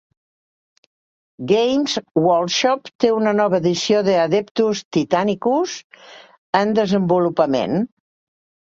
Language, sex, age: Catalan, female, 60-69